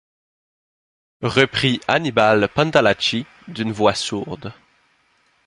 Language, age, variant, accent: French, 19-29, Français d'Amérique du Nord, Français du Canada